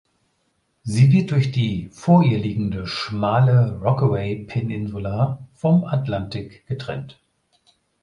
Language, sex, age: German, male, 50-59